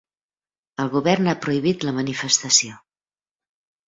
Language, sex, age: Catalan, female, 60-69